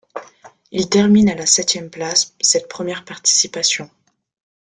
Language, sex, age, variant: French, female, under 19, Français de métropole